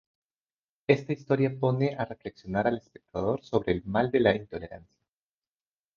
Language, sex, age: Spanish, male, 30-39